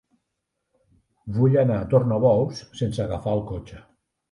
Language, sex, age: Catalan, male, 60-69